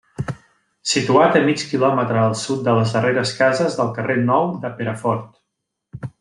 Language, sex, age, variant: Catalan, male, 30-39, Central